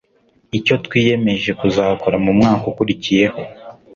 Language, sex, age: Kinyarwanda, male, 19-29